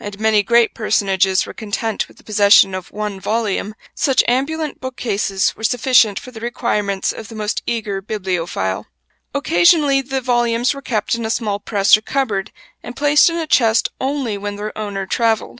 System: none